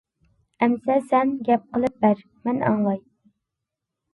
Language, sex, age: Uyghur, female, under 19